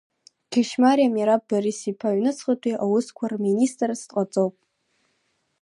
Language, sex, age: Abkhazian, female, under 19